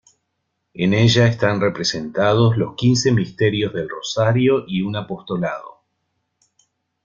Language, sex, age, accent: Spanish, male, 50-59, Rioplatense: Argentina, Uruguay, este de Bolivia, Paraguay